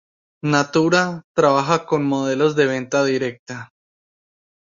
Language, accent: Spanish, Andino-Pacífico: Colombia, Perú, Ecuador, oeste de Bolivia y Venezuela andina